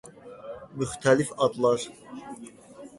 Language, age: Azerbaijani, 19-29